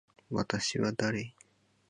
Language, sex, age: Japanese, male, under 19